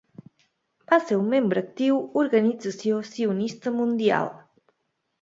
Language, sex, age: Catalan, female, 19-29